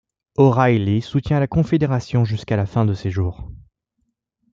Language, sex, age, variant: French, male, 19-29, Français de métropole